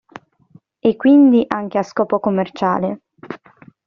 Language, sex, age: Italian, female, 19-29